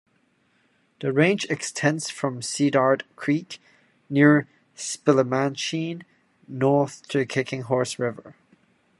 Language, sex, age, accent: English, male, 19-29, United States English